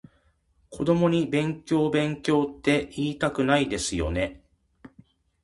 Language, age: Japanese, 50-59